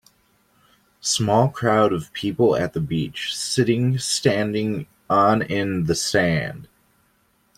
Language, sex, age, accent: English, male, 30-39, United States English